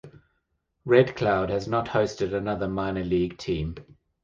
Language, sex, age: English, male, 50-59